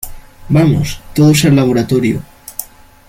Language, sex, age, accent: Spanish, male, under 19, España: Centro-Sur peninsular (Madrid, Toledo, Castilla-La Mancha)